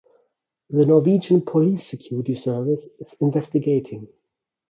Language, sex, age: English, male, 30-39